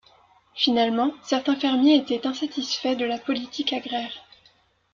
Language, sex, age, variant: French, female, 19-29, Français de métropole